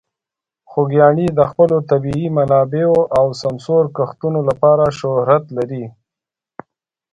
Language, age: Pashto, 40-49